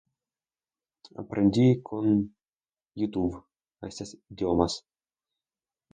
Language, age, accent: Spanish, under 19, España: Norte peninsular (Asturias, Castilla y León, Cantabria, País Vasco, Navarra, Aragón, La Rioja, Guadalajara, Cuenca)